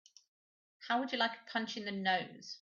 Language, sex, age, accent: English, female, 50-59, England English